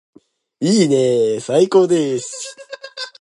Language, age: Japanese, under 19